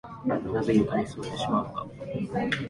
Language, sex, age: Japanese, male, 19-29